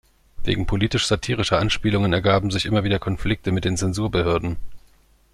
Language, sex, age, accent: German, male, 40-49, Deutschland Deutsch